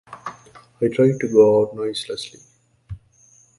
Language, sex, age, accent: English, male, 19-29, United States English